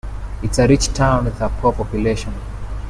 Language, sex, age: English, male, 19-29